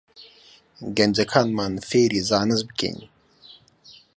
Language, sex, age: Central Kurdish, male, 19-29